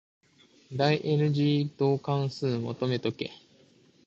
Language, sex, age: Japanese, male, 19-29